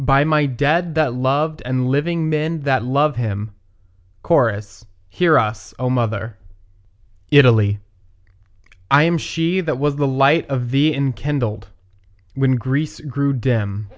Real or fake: real